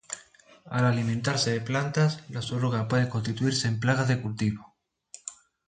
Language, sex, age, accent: Spanish, male, 30-39, España: Sur peninsular (Andalucia, Extremadura, Murcia)